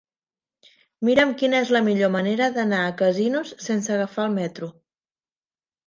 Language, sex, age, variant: Catalan, female, 30-39, Central